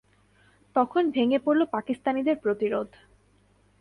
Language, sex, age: Bengali, female, 19-29